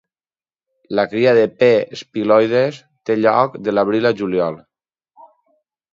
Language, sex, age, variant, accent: Catalan, male, 30-39, Valencià meridional, valencià